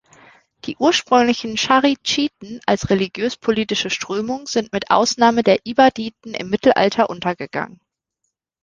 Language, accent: German, Deutschland Deutsch